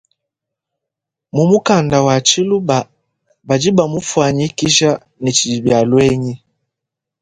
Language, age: Luba-Lulua, 19-29